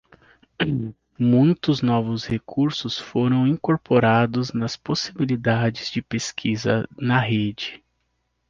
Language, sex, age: Portuguese, male, 30-39